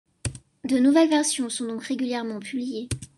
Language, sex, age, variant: French, female, under 19, Français de métropole